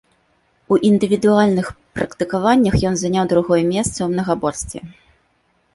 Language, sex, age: Belarusian, female, 30-39